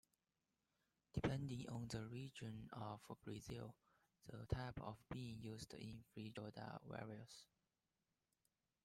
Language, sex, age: English, male, 19-29